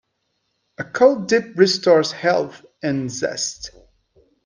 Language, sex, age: English, male, 40-49